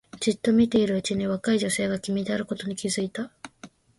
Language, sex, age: Japanese, female, 19-29